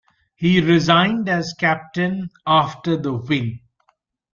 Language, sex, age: English, male, 50-59